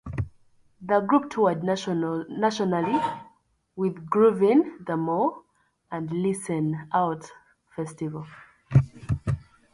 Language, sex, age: English, female, 19-29